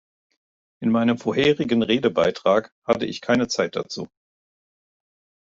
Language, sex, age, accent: German, male, 40-49, Deutschland Deutsch